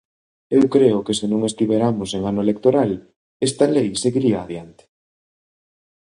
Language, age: Galician, 30-39